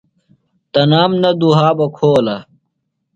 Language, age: Phalura, under 19